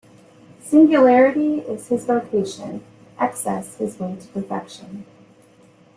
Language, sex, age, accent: English, female, 50-59, United States English